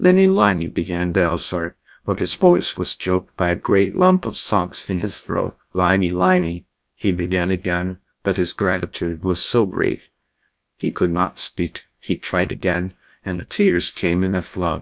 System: TTS, GlowTTS